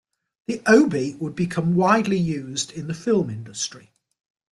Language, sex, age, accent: English, male, 60-69, England English